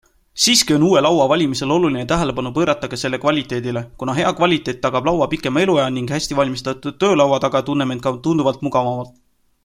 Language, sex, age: Estonian, male, 19-29